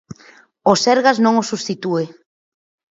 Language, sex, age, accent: Galician, female, 30-39, Atlántico (seseo e gheada)